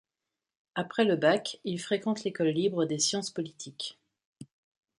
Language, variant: French, Français de métropole